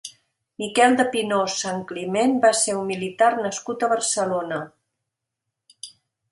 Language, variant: Catalan, Central